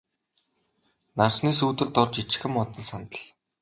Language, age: Mongolian, 19-29